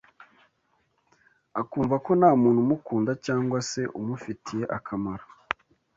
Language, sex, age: Kinyarwanda, male, 19-29